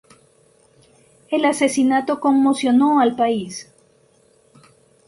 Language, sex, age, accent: Spanish, female, 19-29, América central